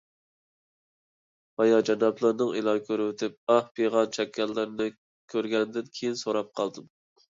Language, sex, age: Uyghur, male, 19-29